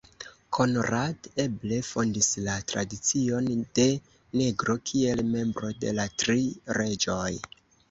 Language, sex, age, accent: Esperanto, male, 19-29, Internacia